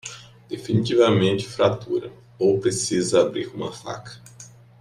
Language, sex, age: Portuguese, male, 30-39